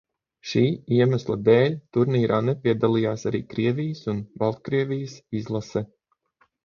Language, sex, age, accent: Latvian, male, 30-39, Dzimtā valoda